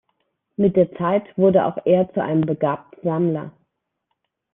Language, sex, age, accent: German, female, 30-39, Deutschland Deutsch